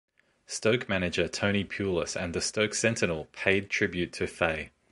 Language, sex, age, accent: English, male, 30-39, Australian English